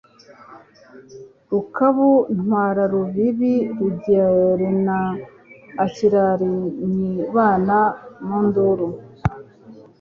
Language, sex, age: Kinyarwanda, male, 19-29